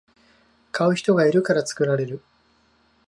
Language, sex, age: Japanese, male, 19-29